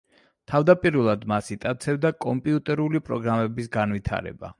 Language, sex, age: Georgian, male, 40-49